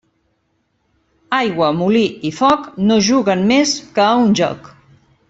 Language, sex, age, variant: Catalan, female, 50-59, Central